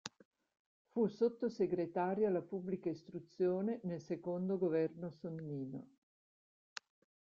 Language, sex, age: Italian, female, 60-69